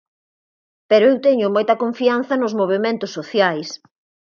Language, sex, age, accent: Galician, female, 40-49, Normativo (estándar)